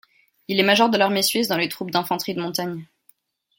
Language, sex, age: French, female, 19-29